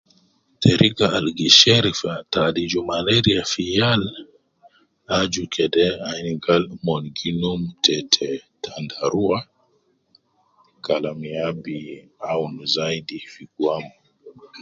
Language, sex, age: Nubi, male, 30-39